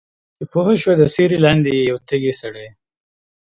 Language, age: Pashto, 19-29